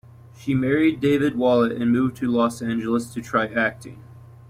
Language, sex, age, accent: English, female, 19-29, United States English